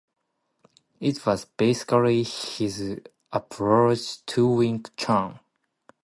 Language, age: English, 19-29